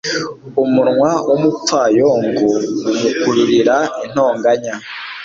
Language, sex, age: Kinyarwanda, male, 19-29